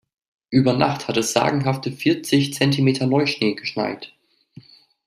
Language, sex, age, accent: German, male, 19-29, Deutschland Deutsch